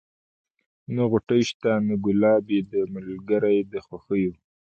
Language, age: Pashto, 19-29